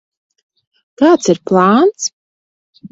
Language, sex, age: Latvian, female, 30-39